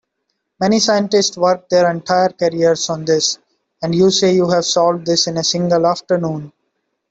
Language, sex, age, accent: English, male, 19-29, India and South Asia (India, Pakistan, Sri Lanka)